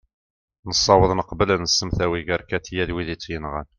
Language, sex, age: Kabyle, male, 50-59